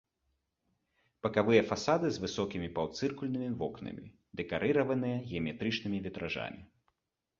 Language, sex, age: Belarusian, male, 30-39